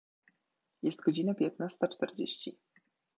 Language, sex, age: Polish, male, 19-29